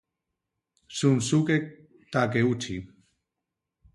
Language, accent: Spanish, España: Centro-Sur peninsular (Madrid, Toledo, Castilla-La Mancha)